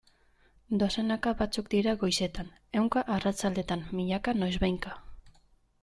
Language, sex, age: Basque, female, 30-39